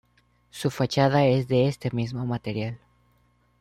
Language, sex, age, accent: Spanish, male, 19-29, México